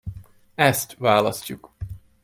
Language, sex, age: Hungarian, male, 19-29